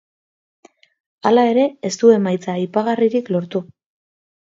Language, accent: Basque, Mendebalekoa (Araba, Bizkaia, Gipuzkoako mendebaleko herri batzuk)